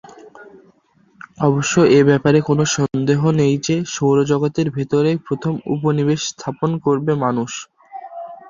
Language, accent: Bengali, Standard Bengali